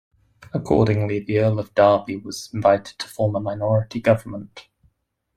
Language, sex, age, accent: English, male, 19-29, England English